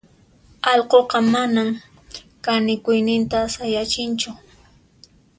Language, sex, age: Puno Quechua, female, 19-29